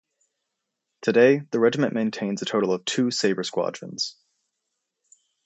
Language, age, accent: English, 19-29, United States English